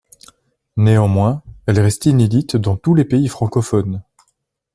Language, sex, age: French, male, 30-39